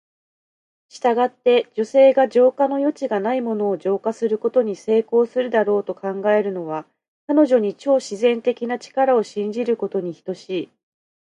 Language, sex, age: Japanese, female, 30-39